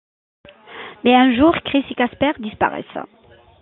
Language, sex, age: French, female, 40-49